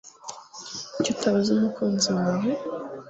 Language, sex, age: Kinyarwanda, female, 19-29